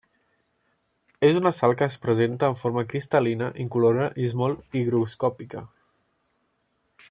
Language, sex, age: Catalan, male, 19-29